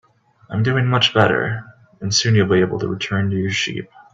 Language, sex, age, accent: English, male, 19-29, United States English